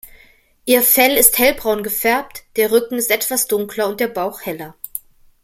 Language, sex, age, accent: German, female, 50-59, Deutschland Deutsch